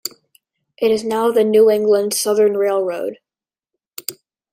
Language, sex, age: English, male, under 19